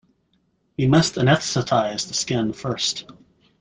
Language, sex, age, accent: English, male, 30-39, United States English